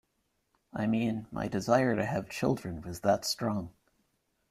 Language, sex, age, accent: English, male, 19-29, United States English